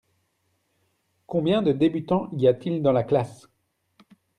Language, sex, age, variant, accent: French, male, 30-39, Français d'Europe, Français de Belgique